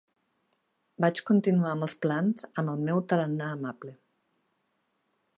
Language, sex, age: Catalan, female, 50-59